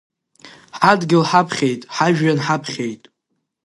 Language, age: Abkhazian, under 19